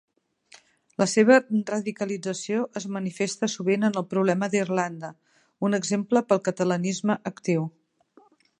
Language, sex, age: Catalan, female, 50-59